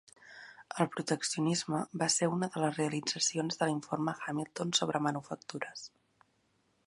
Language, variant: Catalan, Central